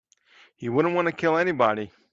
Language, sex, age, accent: English, male, 30-39, United States English